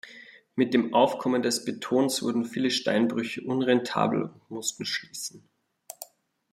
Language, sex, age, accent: German, male, 30-39, Österreichisches Deutsch